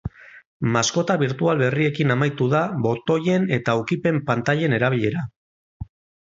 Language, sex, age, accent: Basque, male, 40-49, Mendebalekoa (Araba, Bizkaia, Gipuzkoako mendebaleko herri batzuk)